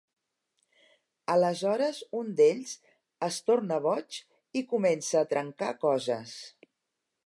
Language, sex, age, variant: Catalan, female, 60-69, Central